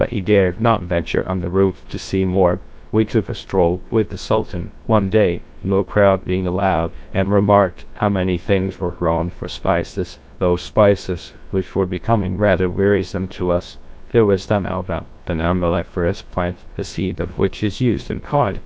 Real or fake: fake